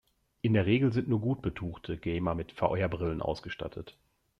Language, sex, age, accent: German, male, 40-49, Deutschland Deutsch